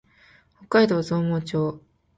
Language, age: Japanese, 19-29